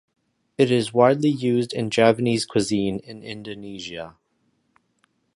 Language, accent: English, Canadian English